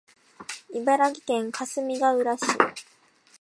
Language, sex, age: Japanese, female, 19-29